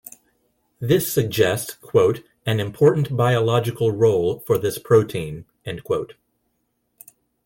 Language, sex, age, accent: English, male, 40-49, United States English